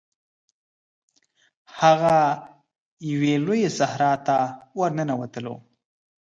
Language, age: Pashto, 19-29